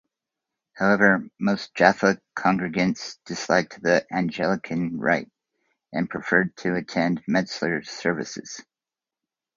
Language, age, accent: English, 50-59, United States English